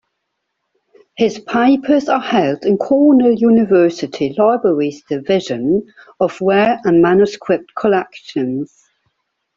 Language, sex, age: English, female, 40-49